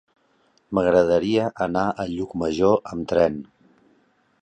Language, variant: Catalan, Central